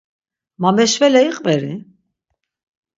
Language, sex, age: Laz, female, 60-69